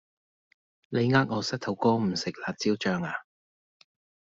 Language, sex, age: Cantonese, male, 50-59